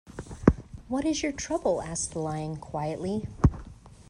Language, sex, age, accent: English, female, 30-39, United States English